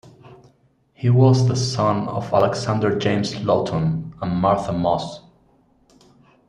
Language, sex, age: English, male, 30-39